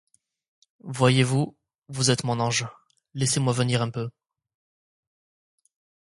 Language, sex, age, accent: French, male, under 19, Français du sud de la France